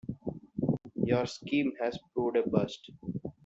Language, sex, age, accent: English, male, 19-29, India and South Asia (India, Pakistan, Sri Lanka)